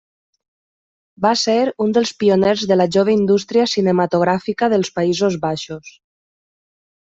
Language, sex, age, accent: Catalan, female, 30-39, valencià